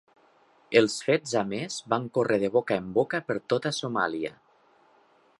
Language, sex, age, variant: Catalan, male, 40-49, Nord-Occidental